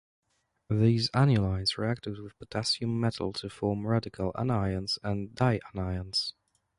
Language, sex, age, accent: English, male, 19-29, England English